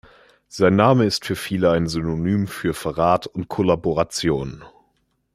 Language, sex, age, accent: German, male, 19-29, Deutschland Deutsch